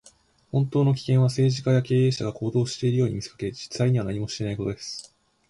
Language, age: Japanese, 19-29